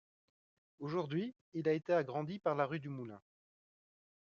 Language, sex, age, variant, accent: French, male, 30-39, Français d'Europe, Français de Belgique